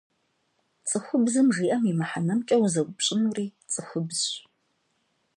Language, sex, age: Kabardian, female, 40-49